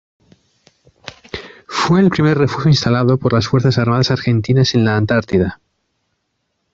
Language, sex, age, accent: Spanish, male, 40-49, España: Centro-Sur peninsular (Madrid, Toledo, Castilla-La Mancha)